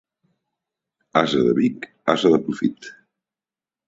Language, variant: Catalan, Central